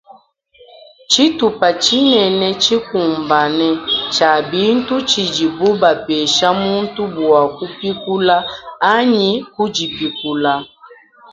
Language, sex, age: Luba-Lulua, female, 19-29